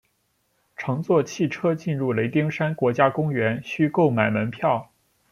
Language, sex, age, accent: Chinese, male, 19-29, 出生地：山东省